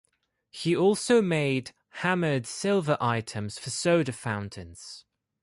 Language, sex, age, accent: English, male, 19-29, England English